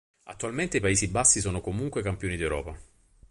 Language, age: Italian, 30-39